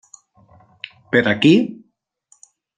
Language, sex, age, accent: Catalan, male, 19-29, valencià